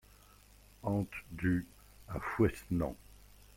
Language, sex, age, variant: French, male, 50-59, Français de métropole